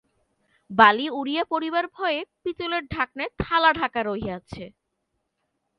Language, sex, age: Bengali, female, 19-29